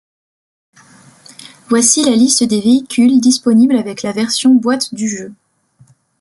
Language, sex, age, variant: French, female, 19-29, Français de métropole